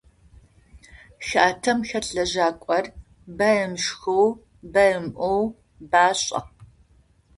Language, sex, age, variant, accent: Adyghe, female, 50-59, Адыгабзэ (Кирил, пстэумэ зэдыряе), Бжъэдыгъу (Bjeduğ)